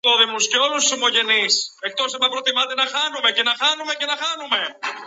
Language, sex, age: Greek, male, 19-29